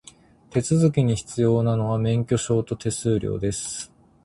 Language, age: Japanese, 19-29